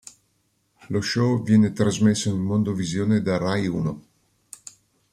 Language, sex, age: Italian, male, 50-59